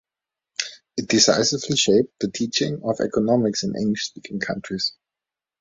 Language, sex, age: English, male, 30-39